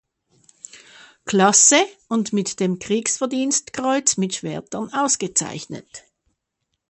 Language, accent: German, Schweizerdeutsch